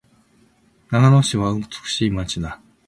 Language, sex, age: Japanese, male, 60-69